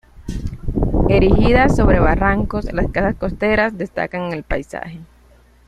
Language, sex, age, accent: Spanish, female, 19-29, Caribe: Cuba, Venezuela, Puerto Rico, República Dominicana, Panamá, Colombia caribeña, México caribeño, Costa del golfo de México